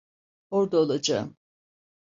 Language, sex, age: Turkish, female, 70-79